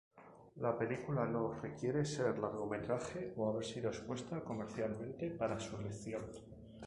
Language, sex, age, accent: Spanish, male, 40-49, España: Norte peninsular (Asturias, Castilla y León, Cantabria, País Vasco, Navarra, Aragón, La Rioja, Guadalajara, Cuenca)